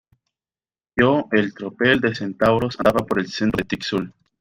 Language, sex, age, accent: Spanish, male, 19-29, Andino-Pacífico: Colombia, Perú, Ecuador, oeste de Bolivia y Venezuela andina